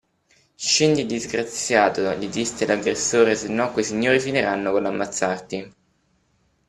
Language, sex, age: Italian, male, 19-29